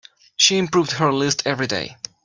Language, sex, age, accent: English, male, 30-39, United States English